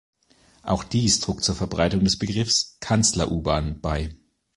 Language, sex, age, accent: German, male, 40-49, Deutschland Deutsch